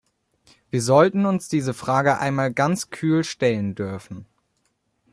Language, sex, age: German, male, under 19